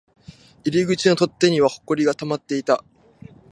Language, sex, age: Japanese, male, 19-29